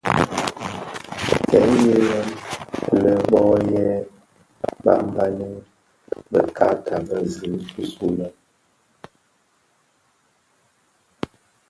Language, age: Bafia, 19-29